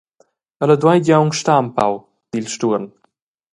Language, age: Romansh, 19-29